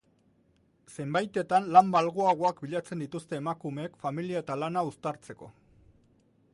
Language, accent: Basque, Mendebalekoa (Araba, Bizkaia, Gipuzkoako mendebaleko herri batzuk)